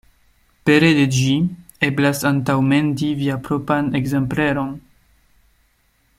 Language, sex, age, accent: Esperanto, male, 19-29, Internacia